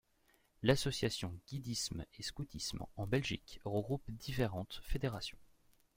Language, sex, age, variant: French, male, 19-29, Français de métropole